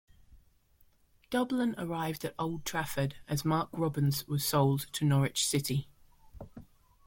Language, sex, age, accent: English, female, 40-49, Australian English